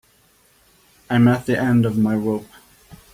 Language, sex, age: English, male, 30-39